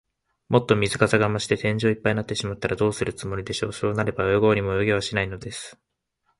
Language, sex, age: Japanese, male, 19-29